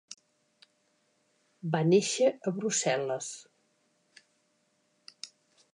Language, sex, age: Catalan, female, 70-79